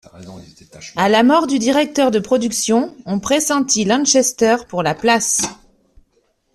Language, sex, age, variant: French, male, 19-29, Français de métropole